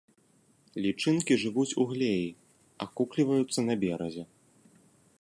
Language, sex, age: Belarusian, male, 19-29